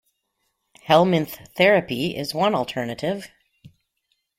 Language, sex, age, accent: English, female, 50-59, Canadian English